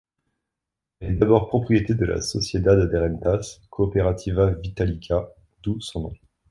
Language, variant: French, Français de métropole